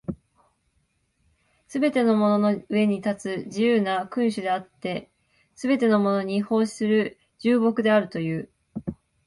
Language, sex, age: Japanese, female, 19-29